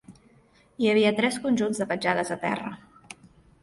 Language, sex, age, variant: Catalan, female, 19-29, Central